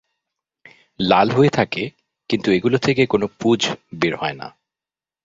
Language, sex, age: Bengali, male, 40-49